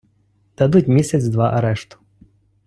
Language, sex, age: Ukrainian, male, 30-39